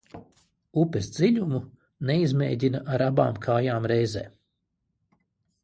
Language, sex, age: Latvian, male, 40-49